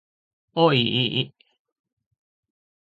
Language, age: Japanese, 19-29